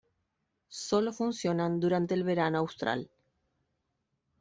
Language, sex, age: Spanish, female, 30-39